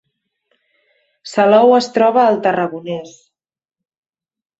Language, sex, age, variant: Catalan, female, 30-39, Central